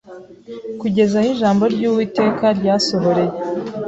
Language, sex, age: Kinyarwanda, female, 19-29